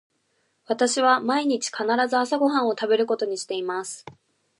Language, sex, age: Japanese, female, 19-29